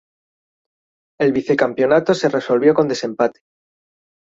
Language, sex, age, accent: Spanish, male, 19-29, España: Centro-Sur peninsular (Madrid, Toledo, Castilla-La Mancha)